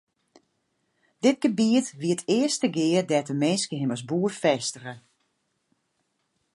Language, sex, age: Western Frisian, female, 40-49